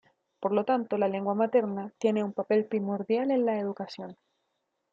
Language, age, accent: Spanish, 19-29, Chileno: Chile, Cuyo